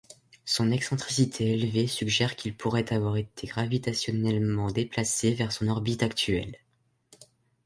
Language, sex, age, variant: French, male, under 19, Français de métropole